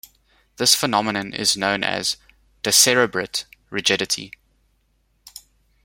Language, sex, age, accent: English, male, 30-39, Southern African (South Africa, Zimbabwe, Namibia)